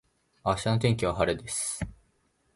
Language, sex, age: Japanese, male, 19-29